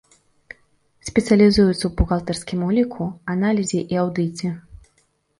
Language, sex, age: Belarusian, female, 30-39